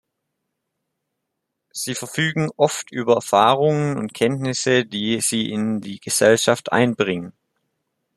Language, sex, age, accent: German, male, under 19, Deutschland Deutsch